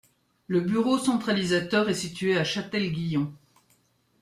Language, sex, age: French, female, 60-69